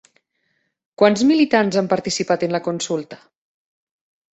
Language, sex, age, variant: Catalan, female, 40-49, Nord-Occidental